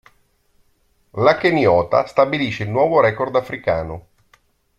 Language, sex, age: Italian, male, 30-39